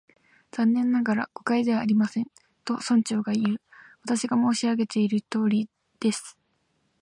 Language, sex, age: Japanese, female, 19-29